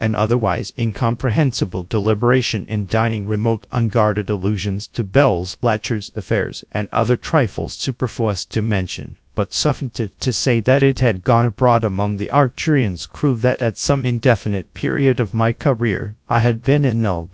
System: TTS, GradTTS